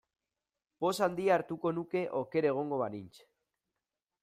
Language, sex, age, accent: Basque, male, 19-29, Mendebalekoa (Araba, Bizkaia, Gipuzkoako mendebaleko herri batzuk)